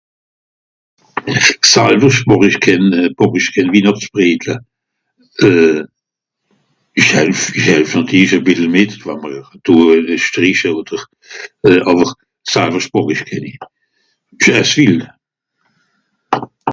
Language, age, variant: Swiss German, 70-79, Nordniederàlemmànisch (Rishoffe, Zàwere, Bùsswìller, Hawenau, Brüemt, Stroossbùri, Molse, Dàmbàch, Schlettstàtt, Pfàlzbùri usw.)